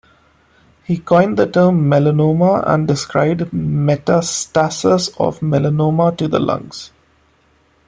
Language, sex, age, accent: English, male, 30-39, India and South Asia (India, Pakistan, Sri Lanka)